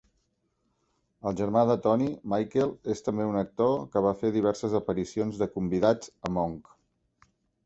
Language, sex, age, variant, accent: Catalan, male, 40-49, Central, gironí